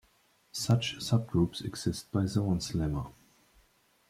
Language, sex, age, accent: English, male, 19-29, United States English